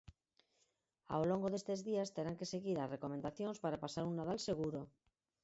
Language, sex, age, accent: Galician, female, 40-49, Central (gheada)